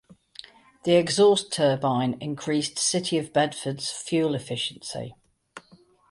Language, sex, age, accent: English, female, 50-59, England English